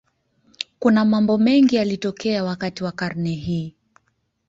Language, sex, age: Swahili, female, 19-29